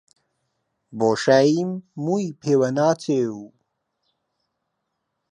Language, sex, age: Central Kurdish, male, 19-29